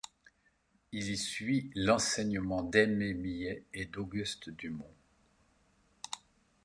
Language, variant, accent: French, Français d'Europe, Français de Suisse